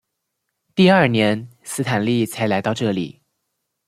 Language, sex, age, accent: Chinese, male, 19-29, 出生地：湖北省